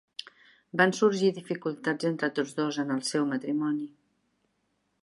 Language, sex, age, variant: Catalan, female, 60-69, Central